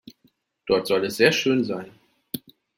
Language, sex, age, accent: German, male, 40-49, Deutschland Deutsch